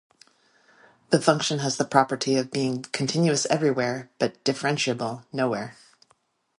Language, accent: English, United States English